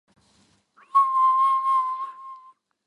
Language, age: English, 19-29